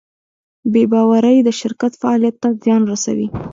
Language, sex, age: Pashto, female, 19-29